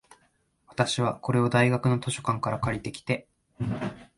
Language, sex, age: Japanese, male, 19-29